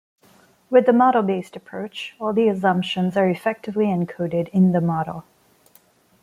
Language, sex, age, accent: English, female, 30-39, India and South Asia (India, Pakistan, Sri Lanka)